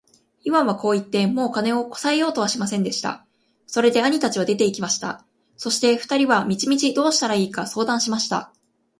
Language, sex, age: Japanese, female, 19-29